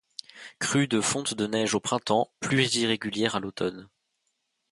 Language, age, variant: French, 19-29, Français de métropole